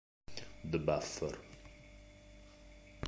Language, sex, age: Italian, male, 40-49